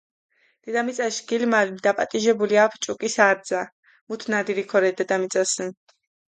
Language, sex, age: Mingrelian, female, 19-29